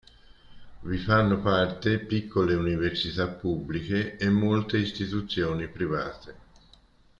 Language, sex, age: Italian, male, 60-69